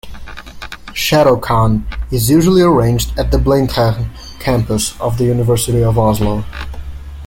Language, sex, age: English, male, under 19